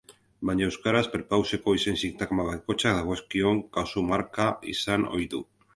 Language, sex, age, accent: Basque, male, 50-59, Mendebalekoa (Araba, Bizkaia, Gipuzkoako mendebaleko herri batzuk)